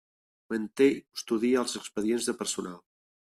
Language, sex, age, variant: Catalan, male, 50-59, Central